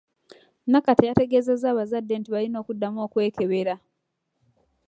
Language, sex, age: Ganda, female, 19-29